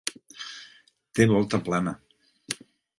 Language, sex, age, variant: Catalan, male, 70-79, Central